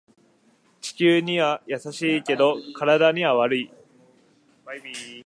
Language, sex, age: Japanese, male, 19-29